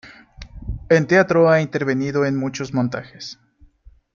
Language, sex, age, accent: Spanish, male, 19-29, México